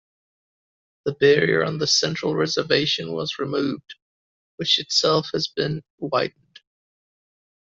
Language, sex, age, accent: English, male, 30-39, United States English